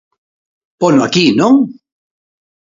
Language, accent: Galician, Normativo (estándar)